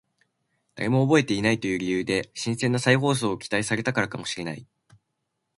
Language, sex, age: Japanese, male, 19-29